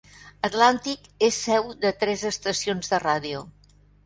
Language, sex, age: Catalan, female, 70-79